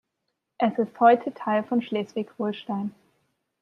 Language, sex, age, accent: German, female, 19-29, Deutschland Deutsch